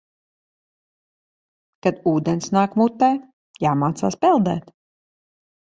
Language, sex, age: Latvian, female, 40-49